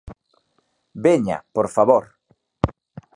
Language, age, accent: Galician, 30-39, Normativo (estándar)